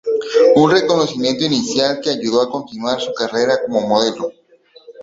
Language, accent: Spanish, Andino-Pacífico: Colombia, Perú, Ecuador, oeste de Bolivia y Venezuela andina